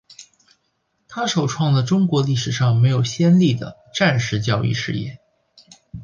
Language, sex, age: Chinese, male, 19-29